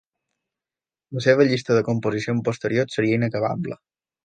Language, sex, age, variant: Catalan, male, 19-29, Balear